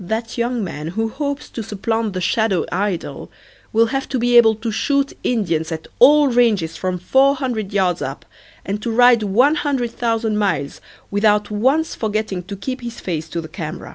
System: none